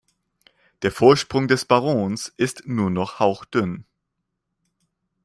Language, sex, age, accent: German, male, 19-29, Deutschland Deutsch